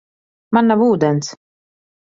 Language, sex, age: Latvian, female, 19-29